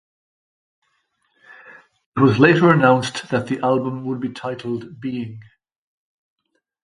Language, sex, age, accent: English, male, 50-59, Irish English